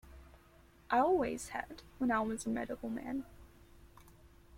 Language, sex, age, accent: English, female, under 19, Australian English